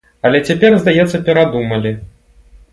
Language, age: Belarusian, 19-29